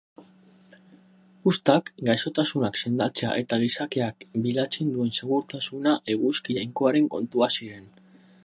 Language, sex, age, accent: Basque, male, 19-29, Mendebalekoa (Araba, Bizkaia, Gipuzkoako mendebaleko herri batzuk)